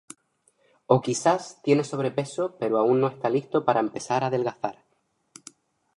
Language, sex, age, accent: Spanish, male, 19-29, España: Islas Canarias